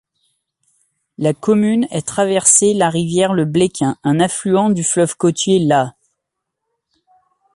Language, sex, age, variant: French, male, 30-39, Français de métropole